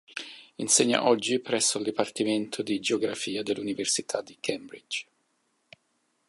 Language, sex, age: Italian, male, 50-59